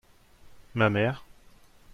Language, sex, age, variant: French, male, 30-39, Français de métropole